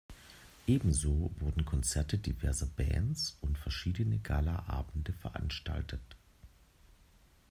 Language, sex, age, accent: German, male, 19-29, Deutschland Deutsch